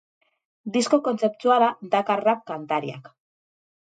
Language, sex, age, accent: Basque, female, 30-39, Mendebalekoa (Araba, Bizkaia, Gipuzkoako mendebaleko herri batzuk)